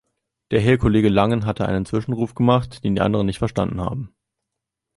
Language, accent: German, Deutschland Deutsch